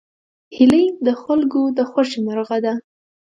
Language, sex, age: Pashto, female, under 19